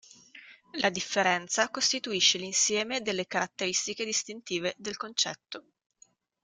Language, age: Italian, 19-29